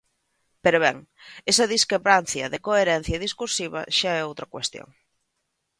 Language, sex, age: Galician, female, 30-39